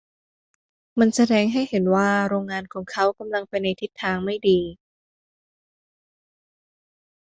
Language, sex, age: Thai, female, under 19